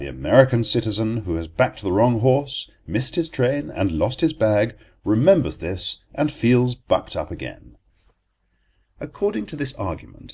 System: none